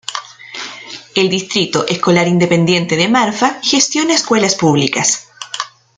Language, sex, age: Spanish, female, 50-59